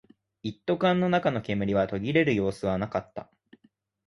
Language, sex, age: Japanese, male, 19-29